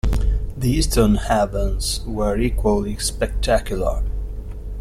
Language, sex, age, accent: English, male, 50-59, United States English